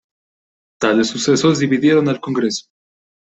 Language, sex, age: Spanish, male, 19-29